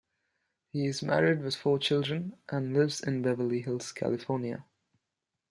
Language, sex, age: English, male, under 19